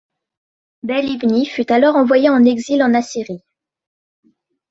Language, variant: French, Français de métropole